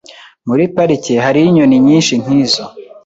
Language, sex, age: Kinyarwanda, male, 19-29